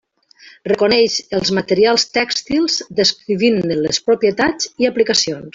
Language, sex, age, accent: Catalan, female, 50-59, valencià